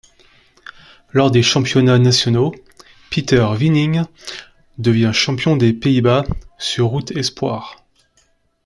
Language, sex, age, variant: French, male, 30-39, Français de métropole